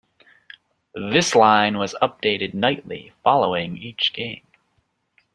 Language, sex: English, male